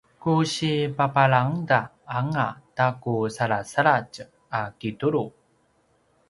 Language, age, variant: Paiwan, 30-39, pinayuanan a kinaikacedasan (東排灣語)